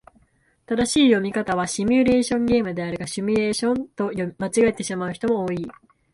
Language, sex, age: Japanese, female, 19-29